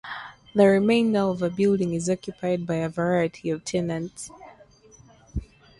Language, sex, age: English, female, 19-29